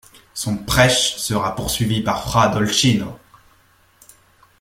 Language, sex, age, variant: French, male, 19-29, Français de métropole